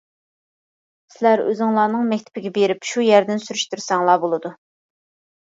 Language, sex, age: Uyghur, female, 30-39